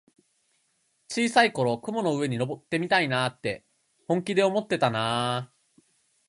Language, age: Japanese, 19-29